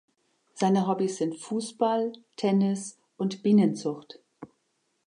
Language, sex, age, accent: German, female, 60-69, Deutschland Deutsch